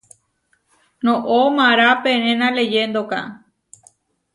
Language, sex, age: Huarijio, female, 19-29